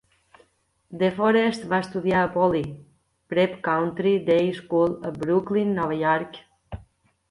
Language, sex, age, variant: Catalan, female, 50-59, Balear